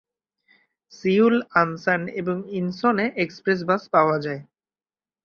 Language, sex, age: Bengali, male, 19-29